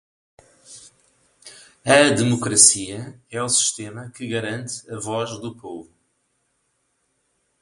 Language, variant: Portuguese, Portuguese (Portugal)